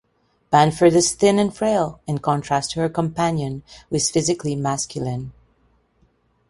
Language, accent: English, Canadian English